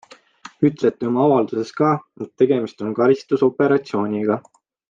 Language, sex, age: Estonian, male, 19-29